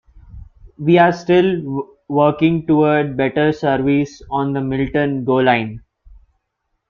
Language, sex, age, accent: English, male, 19-29, India and South Asia (India, Pakistan, Sri Lanka)